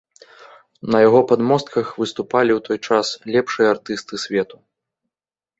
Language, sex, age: Belarusian, male, 30-39